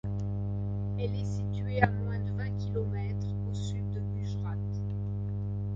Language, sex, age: French, female, 60-69